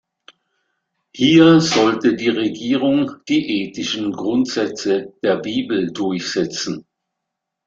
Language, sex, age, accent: German, male, 70-79, Deutschland Deutsch